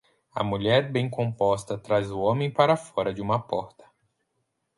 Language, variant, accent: Portuguese, Portuguese (Brasil), Paulista